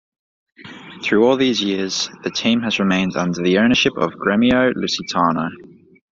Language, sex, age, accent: English, male, 19-29, Australian English